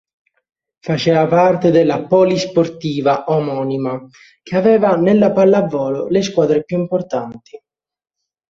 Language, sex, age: Italian, male, 19-29